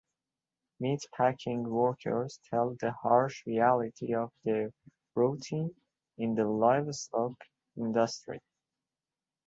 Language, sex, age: English, male, 19-29